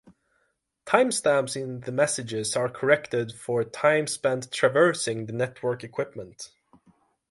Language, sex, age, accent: English, male, 19-29, Canadian English